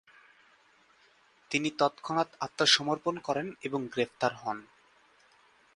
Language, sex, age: Bengali, male, 19-29